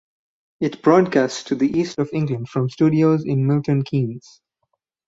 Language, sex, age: English, male, 19-29